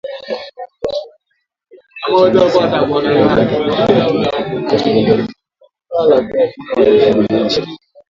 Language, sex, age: Swahili, male, 19-29